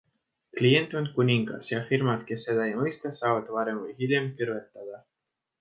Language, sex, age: Estonian, male, 19-29